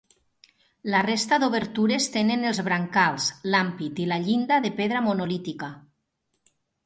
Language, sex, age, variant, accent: Catalan, female, 40-49, Nord-Occidental, nord-occidental